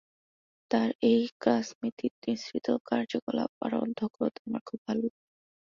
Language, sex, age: Bengali, female, 19-29